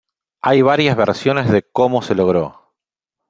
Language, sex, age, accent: Spanish, male, 40-49, Rioplatense: Argentina, Uruguay, este de Bolivia, Paraguay